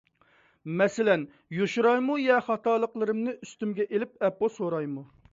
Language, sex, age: Uyghur, male, 30-39